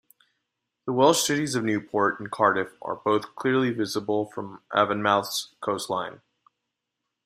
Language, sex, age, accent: English, male, 19-29, United States English